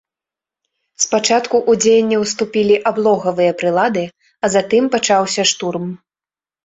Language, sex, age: Belarusian, female, 19-29